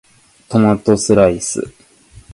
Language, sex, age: Japanese, male, 19-29